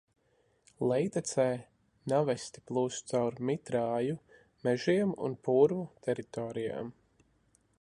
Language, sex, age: Latvian, male, 30-39